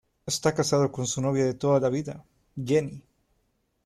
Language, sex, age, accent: Spanish, male, 19-29, México